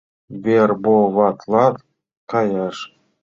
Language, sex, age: Mari, male, 40-49